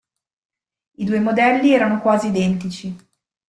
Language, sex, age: Italian, female, 40-49